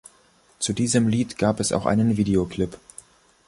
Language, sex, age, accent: German, male, under 19, Deutschland Deutsch